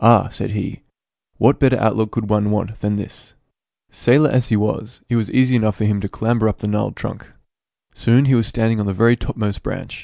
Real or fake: real